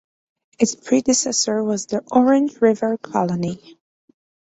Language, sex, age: English, female, 19-29